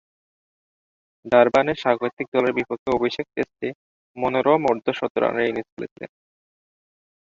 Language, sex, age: Bengali, male, 19-29